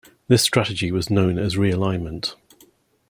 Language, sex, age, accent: English, male, 50-59, England English